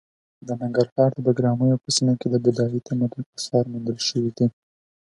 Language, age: Pashto, 19-29